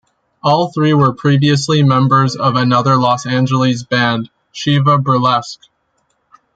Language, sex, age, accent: English, male, 19-29, Canadian English